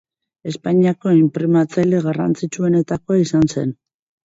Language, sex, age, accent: Basque, female, 40-49, Mendebalekoa (Araba, Bizkaia, Gipuzkoako mendebaleko herri batzuk)